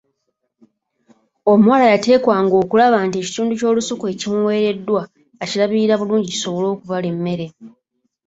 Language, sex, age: Ganda, female, 19-29